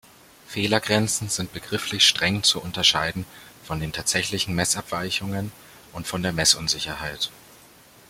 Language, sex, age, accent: German, male, 19-29, Deutschland Deutsch